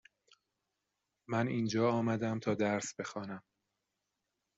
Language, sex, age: Persian, male, 30-39